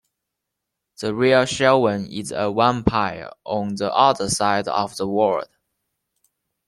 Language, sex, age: English, male, 19-29